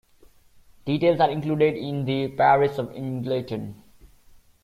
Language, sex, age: English, male, 19-29